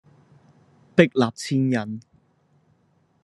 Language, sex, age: Cantonese, male, 19-29